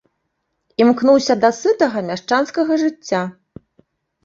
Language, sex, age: Belarusian, female, 30-39